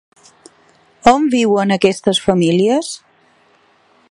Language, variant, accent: Catalan, Balear, balear; Palma